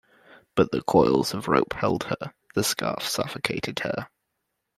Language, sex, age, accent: English, male, 19-29, England English